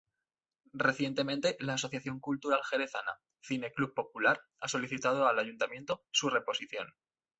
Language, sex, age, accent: Spanish, male, 19-29, España: Norte peninsular (Asturias, Castilla y León, Cantabria, País Vasco, Navarra, Aragón, La Rioja, Guadalajara, Cuenca)